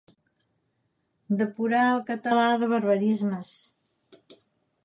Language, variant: Catalan, Central